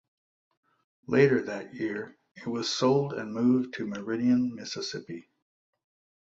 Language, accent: English, United States English